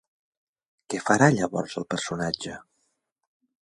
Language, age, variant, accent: Catalan, 40-49, Central, central